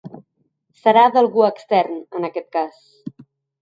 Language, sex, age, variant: Catalan, female, 30-39, Central